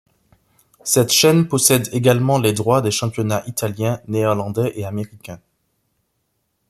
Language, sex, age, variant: French, male, 30-39, Français des départements et régions d'outre-mer